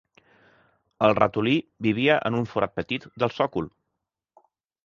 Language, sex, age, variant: Catalan, male, 30-39, Central